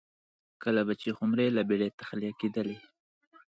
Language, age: Pashto, 19-29